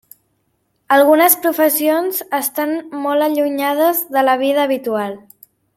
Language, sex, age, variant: Catalan, female, under 19, Central